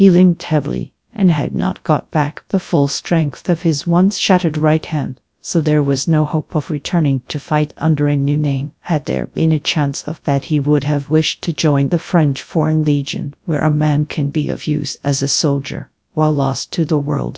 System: TTS, GradTTS